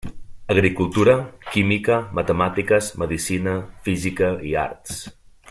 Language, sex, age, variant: Catalan, male, 30-39, Central